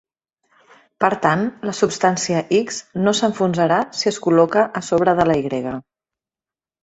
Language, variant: Catalan, Central